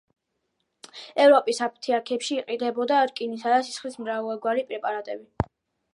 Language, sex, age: Georgian, female, under 19